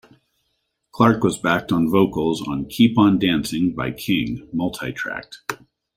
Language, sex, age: English, male, 40-49